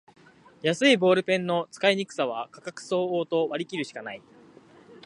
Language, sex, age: Japanese, male, 19-29